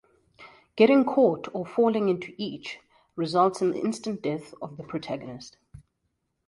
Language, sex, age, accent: English, female, 30-39, Southern African (South Africa, Zimbabwe, Namibia)